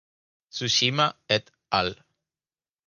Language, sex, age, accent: Spanish, male, 19-29, España: Islas Canarias